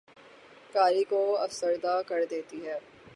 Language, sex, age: Urdu, female, 19-29